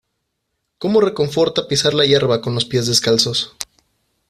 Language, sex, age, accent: Spanish, male, 30-39, México